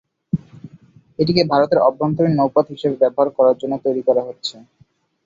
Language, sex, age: Bengali, male, 19-29